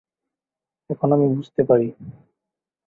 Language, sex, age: Bengali, male, 19-29